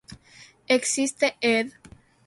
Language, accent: Spanish, Caribe: Cuba, Venezuela, Puerto Rico, República Dominicana, Panamá, Colombia caribeña, México caribeño, Costa del golfo de México